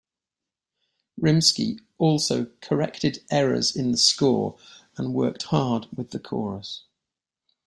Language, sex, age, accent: English, male, 40-49, England English